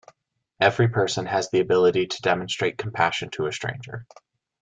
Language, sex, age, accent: English, male, 19-29, United States English